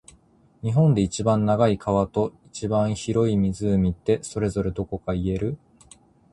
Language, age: Japanese, 19-29